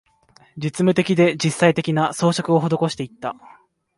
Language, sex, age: Japanese, male, under 19